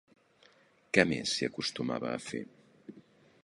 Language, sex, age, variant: Catalan, male, 60-69, Central